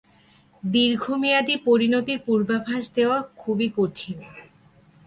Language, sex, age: Bengali, female, 19-29